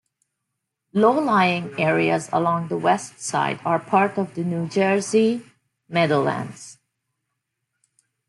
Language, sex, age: English, female, 40-49